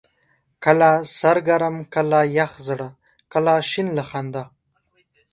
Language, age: Pashto, under 19